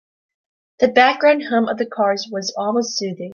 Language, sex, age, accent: English, female, under 19, United States English